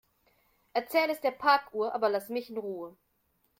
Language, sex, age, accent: German, female, 50-59, Deutschland Deutsch